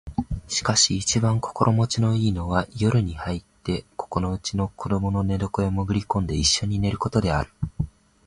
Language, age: Japanese, 19-29